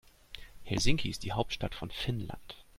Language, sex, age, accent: German, male, 30-39, Deutschland Deutsch